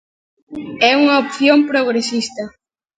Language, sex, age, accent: Galician, female, 40-49, Central (gheada)